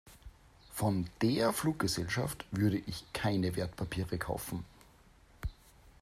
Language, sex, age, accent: German, male, 50-59, Österreichisches Deutsch